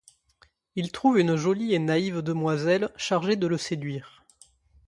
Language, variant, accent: French, Français d'Europe, Français du sud de la France